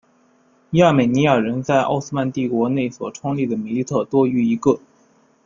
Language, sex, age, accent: Chinese, male, 19-29, 出生地：山东省